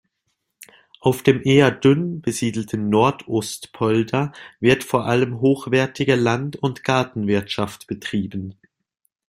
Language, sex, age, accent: German, male, under 19, Schweizerdeutsch